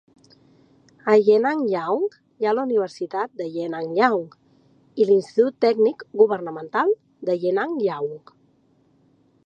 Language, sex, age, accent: Catalan, female, 30-39, central; nord-occidental